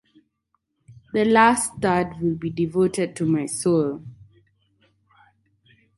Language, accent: English, Kenyan English